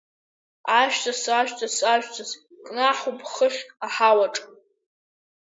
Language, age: Abkhazian, under 19